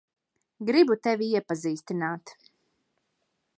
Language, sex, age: Latvian, female, 19-29